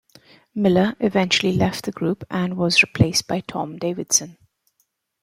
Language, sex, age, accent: English, female, 40-49, England English